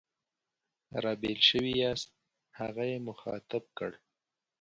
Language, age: Pashto, 19-29